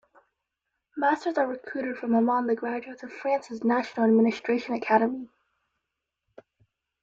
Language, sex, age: English, female, 19-29